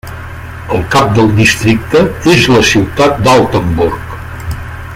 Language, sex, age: Catalan, male, 60-69